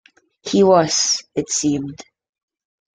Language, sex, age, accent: English, male, under 19, Filipino